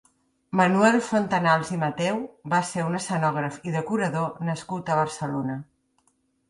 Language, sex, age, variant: Catalan, female, 50-59, Central